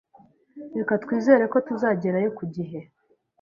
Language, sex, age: Kinyarwanda, female, 19-29